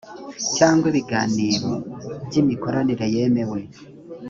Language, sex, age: Kinyarwanda, male, 19-29